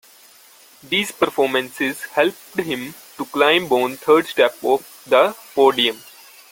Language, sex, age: English, male, under 19